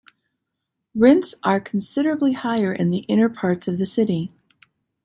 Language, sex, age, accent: English, female, 50-59, United States English